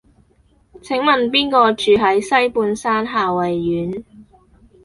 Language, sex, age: Cantonese, female, 19-29